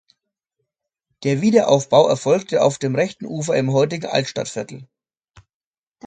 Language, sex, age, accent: German, male, 40-49, Deutschland Deutsch